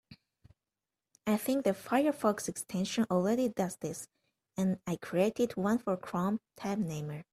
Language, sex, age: English, female, 19-29